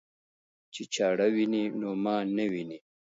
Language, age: Pashto, 40-49